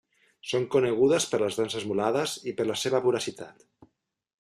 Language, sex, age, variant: Catalan, male, 40-49, Central